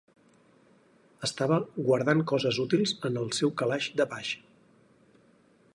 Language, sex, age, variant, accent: Catalan, male, 40-49, Central, central